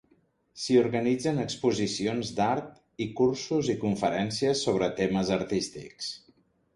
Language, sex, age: Catalan, male, 50-59